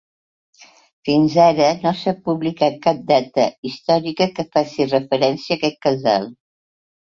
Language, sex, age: Catalan, female, 60-69